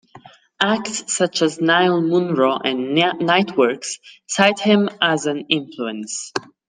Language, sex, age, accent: English, male, under 19, United States English